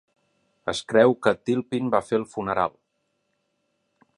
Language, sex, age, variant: Catalan, male, 60-69, Central